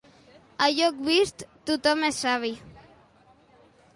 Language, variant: Catalan, Central